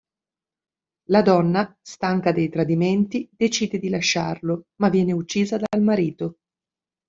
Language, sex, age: Italian, female, 40-49